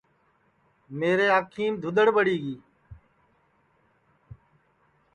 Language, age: Sansi, 50-59